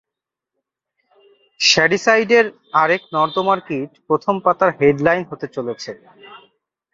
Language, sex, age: Bengali, male, 30-39